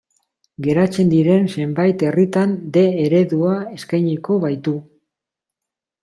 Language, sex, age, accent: Basque, male, 50-59, Mendebalekoa (Araba, Bizkaia, Gipuzkoako mendebaleko herri batzuk)